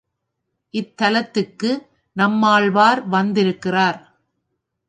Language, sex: Tamil, female